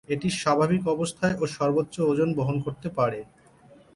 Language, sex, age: Bengali, male, 30-39